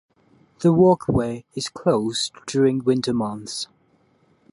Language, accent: English, Hong Kong English